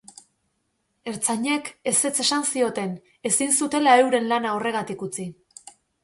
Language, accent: Basque, Erdialdekoa edo Nafarra (Gipuzkoa, Nafarroa)